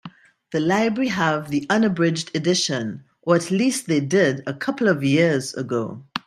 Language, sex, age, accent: English, female, 50-59, West Indies and Bermuda (Bahamas, Bermuda, Jamaica, Trinidad)